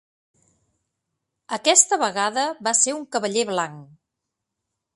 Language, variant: Catalan, Central